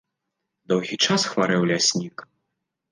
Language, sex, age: Belarusian, male, under 19